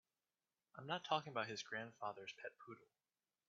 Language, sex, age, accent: English, male, 19-29, United States English